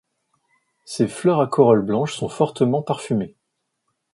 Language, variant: French, Français de métropole